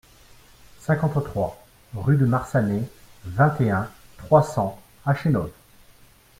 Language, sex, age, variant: French, male, 40-49, Français de métropole